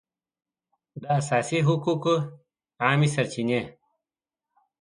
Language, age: Pashto, 30-39